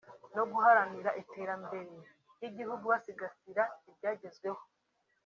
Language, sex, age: Kinyarwanda, female, 19-29